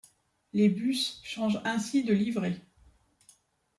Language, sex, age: French, female, 50-59